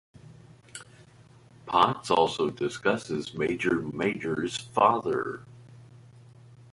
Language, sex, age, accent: English, male, 30-39, United States English